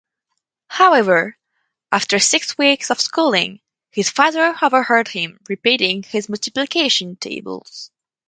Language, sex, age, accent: English, female, under 19, England English